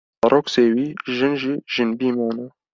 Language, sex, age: Kurdish, male, 19-29